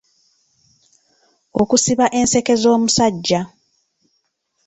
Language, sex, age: Ganda, female, 19-29